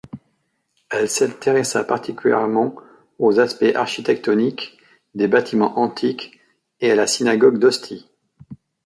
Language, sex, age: French, male, 40-49